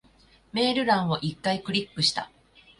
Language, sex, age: Japanese, female, 40-49